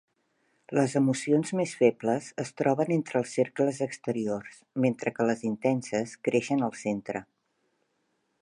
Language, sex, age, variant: Catalan, female, 40-49, Central